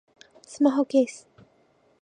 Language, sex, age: Japanese, female, 19-29